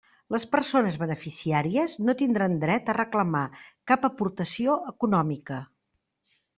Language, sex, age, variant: Catalan, female, 50-59, Central